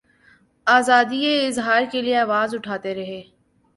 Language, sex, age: Urdu, female, 19-29